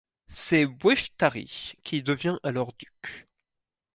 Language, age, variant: French, 19-29, Français de métropole